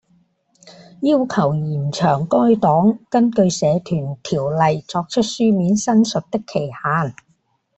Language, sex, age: Cantonese, female, 70-79